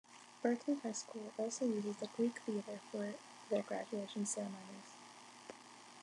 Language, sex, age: English, female, under 19